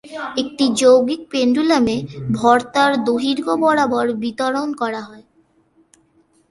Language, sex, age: Bengali, female, under 19